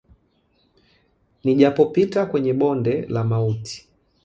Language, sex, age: Swahili, male, 30-39